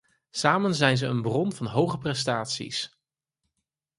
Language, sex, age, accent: Dutch, male, 30-39, Nederlands Nederlands